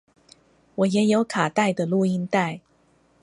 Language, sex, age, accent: Chinese, female, 40-49, 出生地：臺北市